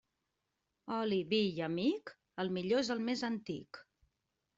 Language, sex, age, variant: Catalan, female, 40-49, Central